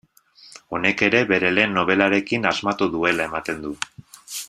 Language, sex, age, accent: Basque, male, 30-39, Mendebalekoa (Araba, Bizkaia, Gipuzkoako mendebaleko herri batzuk)